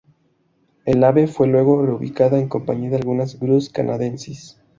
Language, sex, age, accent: Spanish, male, 19-29, México